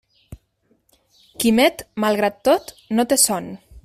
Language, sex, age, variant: Catalan, female, 19-29, Nord-Occidental